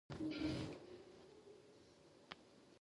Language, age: Pashto, under 19